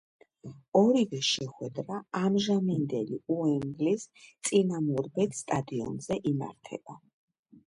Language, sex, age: Georgian, female, 50-59